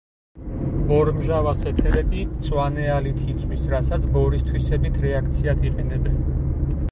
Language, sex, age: Georgian, male, 30-39